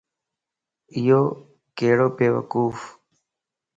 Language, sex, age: Lasi, female, 19-29